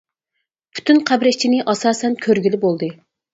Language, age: Uyghur, 30-39